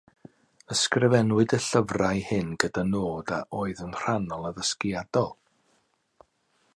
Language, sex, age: Welsh, male, 60-69